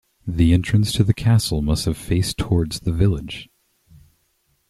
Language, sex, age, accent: English, male, 19-29, United States English